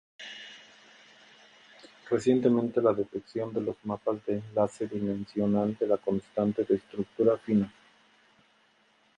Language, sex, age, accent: Spanish, male, 40-49, México